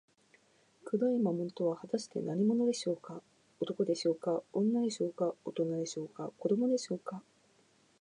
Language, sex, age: Japanese, female, 19-29